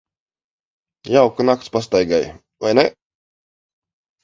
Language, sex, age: Latvian, male, 40-49